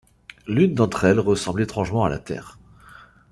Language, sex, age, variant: French, male, 30-39, Français de métropole